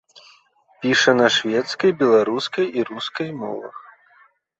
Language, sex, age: Belarusian, male, 30-39